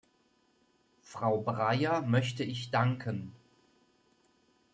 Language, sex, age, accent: German, male, 50-59, Deutschland Deutsch